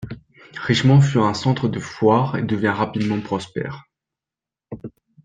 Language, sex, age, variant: French, male, 19-29, Français de métropole